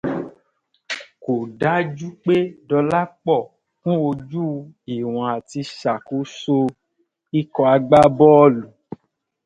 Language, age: Yoruba, 30-39